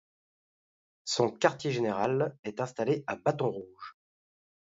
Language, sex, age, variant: French, male, 40-49, Français de métropole